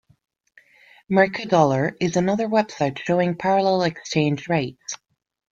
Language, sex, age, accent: English, female, 30-39, England English